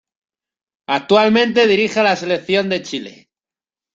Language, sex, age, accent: Spanish, female, 19-29, España: Centro-Sur peninsular (Madrid, Toledo, Castilla-La Mancha)